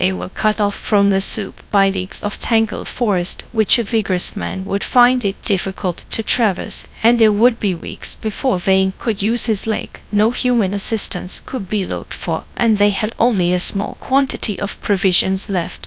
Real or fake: fake